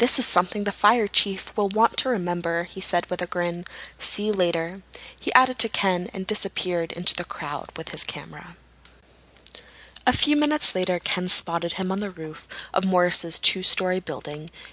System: none